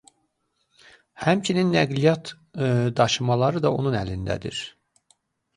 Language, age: Azerbaijani, 30-39